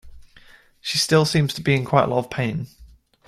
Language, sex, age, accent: English, male, 30-39, England English